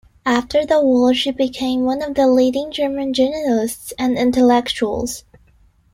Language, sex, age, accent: English, female, 19-29, United States English